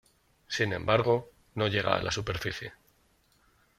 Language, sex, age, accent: Spanish, male, 30-39, España: Norte peninsular (Asturias, Castilla y León, Cantabria, País Vasco, Navarra, Aragón, La Rioja, Guadalajara, Cuenca)